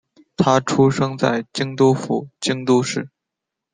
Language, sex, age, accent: Chinese, male, 19-29, 出生地：河北省